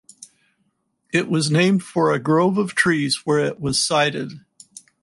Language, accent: English, United States English